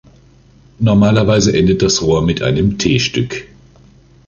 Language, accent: German, Deutschland Deutsch